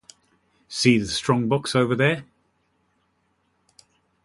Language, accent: English, England English